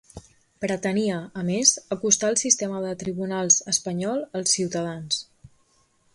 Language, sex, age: Catalan, female, 19-29